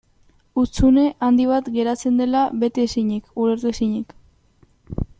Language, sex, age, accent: Basque, female, under 19, Mendebalekoa (Araba, Bizkaia, Gipuzkoako mendebaleko herri batzuk)